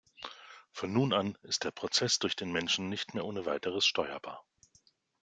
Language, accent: German, Deutschland Deutsch